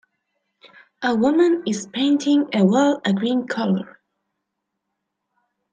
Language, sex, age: English, female, 19-29